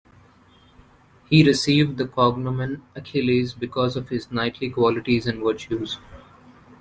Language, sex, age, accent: English, male, 19-29, India and South Asia (India, Pakistan, Sri Lanka)